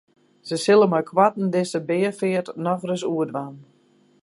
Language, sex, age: Western Frisian, female, 50-59